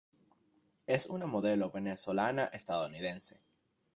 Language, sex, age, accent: Spanish, male, 19-29, Caribe: Cuba, Venezuela, Puerto Rico, República Dominicana, Panamá, Colombia caribeña, México caribeño, Costa del golfo de México